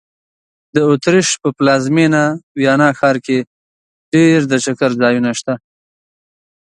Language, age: Pashto, 30-39